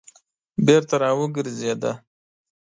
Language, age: Pashto, 19-29